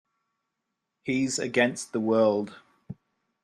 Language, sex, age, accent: English, male, 19-29, Australian English